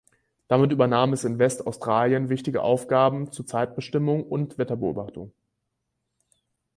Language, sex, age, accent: German, male, 19-29, Deutschland Deutsch